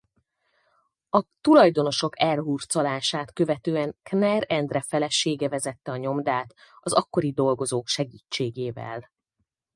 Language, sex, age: Hungarian, female, 40-49